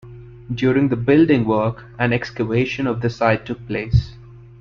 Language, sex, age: English, male, 19-29